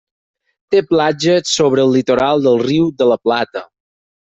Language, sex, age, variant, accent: Catalan, male, 30-39, Balear, mallorquí